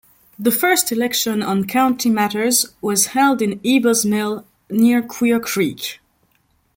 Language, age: English, 19-29